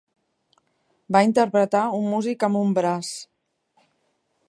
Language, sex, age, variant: Catalan, female, 50-59, Central